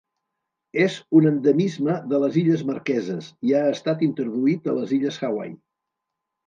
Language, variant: Catalan, Central